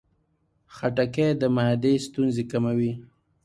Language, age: Pashto, 19-29